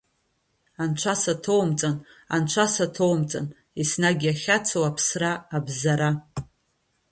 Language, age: Abkhazian, under 19